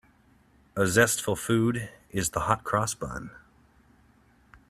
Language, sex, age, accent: English, male, 30-39, United States English